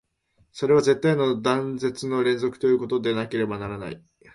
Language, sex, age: Japanese, male, 19-29